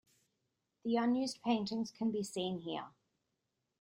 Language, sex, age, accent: English, female, 19-29, Australian English